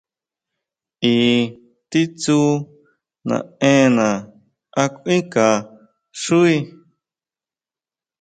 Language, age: Huautla Mazatec, 19-29